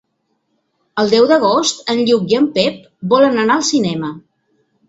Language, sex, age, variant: Catalan, female, 50-59, Central